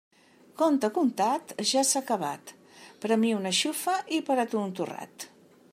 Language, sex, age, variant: Catalan, female, 50-59, Central